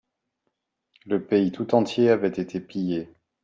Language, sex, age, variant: French, male, 40-49, Français de métropole